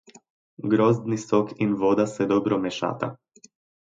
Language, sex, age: Slovenian, male, 19-29